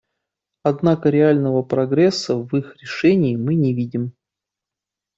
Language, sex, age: Russian, male, 30-39